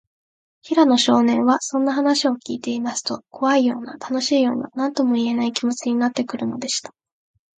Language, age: Japanese, 19-29